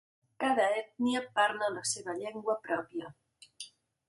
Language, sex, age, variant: Catalan, female, 60-69, Central